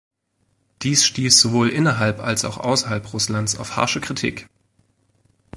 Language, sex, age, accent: German, male, 19-29, Deutschland Deutsch